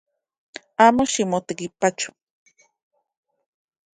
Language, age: Central Puebla Nahuatl, 30-39